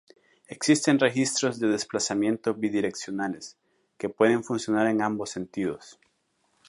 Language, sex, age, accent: Spanish, male, 40-49, América central